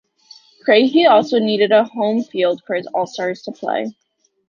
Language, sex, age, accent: English, female, 19-29, United States English